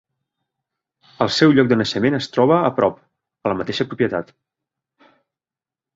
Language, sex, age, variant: Catalan, male, 40-49, Central